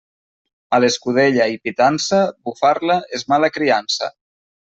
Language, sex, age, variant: Catalan, male, 19-29, Nord-Occidental